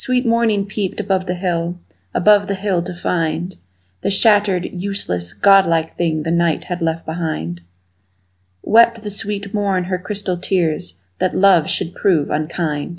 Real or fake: real